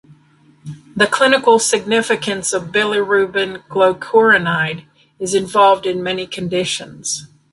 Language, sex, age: English, female, 60-69